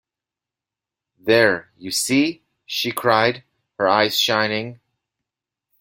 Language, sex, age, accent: English, male, 30-39, Canadian English